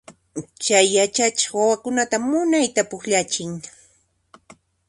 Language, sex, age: Puno Quechua, female, 40-49